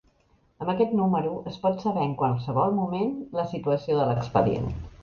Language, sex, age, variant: Catalan, female, 50-59, Central